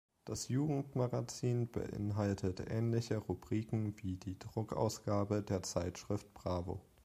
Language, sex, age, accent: German, male, 19-29, Deutschland Deutsch